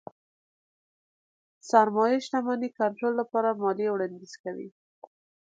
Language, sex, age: Pashto, female, 19-29